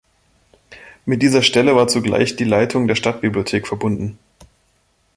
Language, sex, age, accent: German, male, 30-39, Deutschland Deutsch